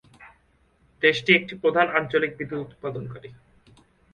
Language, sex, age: Bengali, male, 19-29